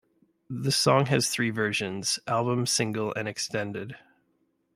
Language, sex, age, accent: English, male, 30-39, Canadian English